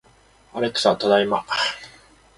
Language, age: Japanese, 19-29